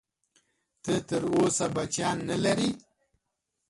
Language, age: Pashto, 40-49